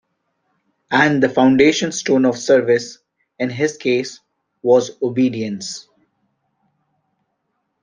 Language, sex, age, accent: English, male, 30-39, India and South Asia (India, Pakistan, Sri Lanka)